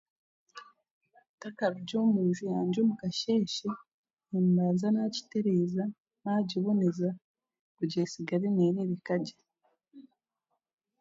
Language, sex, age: Chiga, female, 19-29